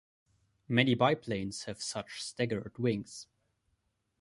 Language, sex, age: English, male, 19-29